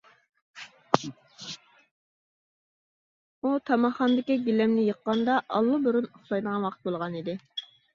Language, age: Uyghur, 30-39